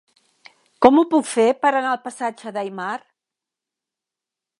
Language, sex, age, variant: Catalan, female, 70-79, Central